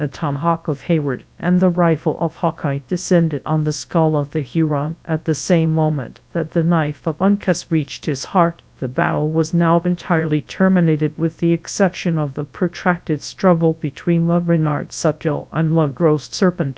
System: TTS, GradTTS